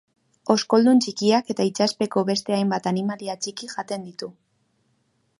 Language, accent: Basque, Erdialdekoa edo Nafarra (Gipuzkoa, Nafarroa)